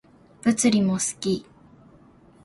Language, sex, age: Japanese, female, 19-29